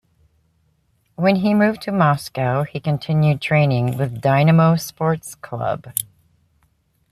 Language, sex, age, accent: English, female, 50-59, United States English